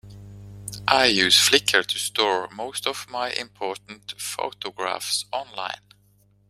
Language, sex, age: English, male, 40-49